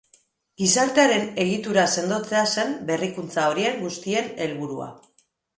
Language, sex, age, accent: Basque, female, 40-49, Mendebalekoa (Araba, Bizkaia, Gipuzkoako mendebaleko herri batzuk)